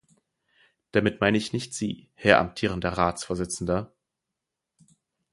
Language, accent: German, Deutschland Deutsch